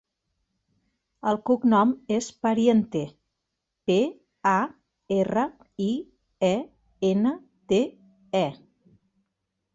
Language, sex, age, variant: Catalan, female, 40-49, Central